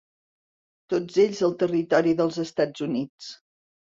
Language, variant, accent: Catalan, Central, central